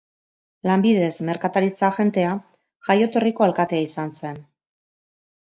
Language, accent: Basque, Mendebalekoa (Araba, Bizkaia, Gipuzkoako mendebaleko herri batzuk)